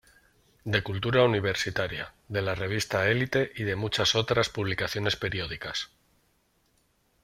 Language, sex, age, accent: Spanish, male, 30-39, España: Norte peninsular (Asturias, Castilla y León, Cantabria, País Vasco, Navarra, Aragón, La Rioja, Guadalajara, Cuenca)